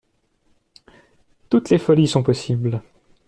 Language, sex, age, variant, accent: French, male, 40-49, Français d'Europe, Français de Suisse